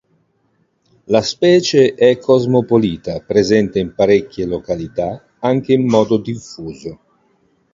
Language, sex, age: Italian, male, 60-69